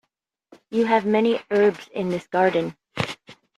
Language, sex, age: English, female, 40-49